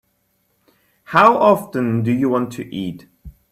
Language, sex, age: English, male, 19-29